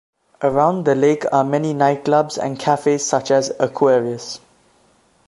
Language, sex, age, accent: English, male, under 19, Southern African (South Africa, Zimbabwe, Namibia)